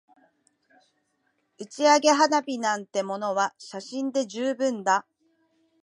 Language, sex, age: Japanese, female, 40-49